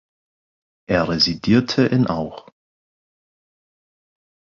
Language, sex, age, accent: German, male, 19-29, Deutschland Deutsch; Britisches Deutsch